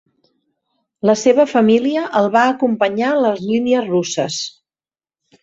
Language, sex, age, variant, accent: Catalan, female, 50-59, Central, central